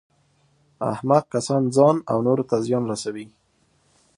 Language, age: Pashto, 19-29